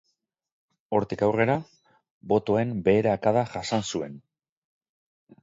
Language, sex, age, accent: Basque, male, 50-59, Mendebalekoa (Araba, Bizkaia, Gipuzkoako mendebaleko herri batzuk)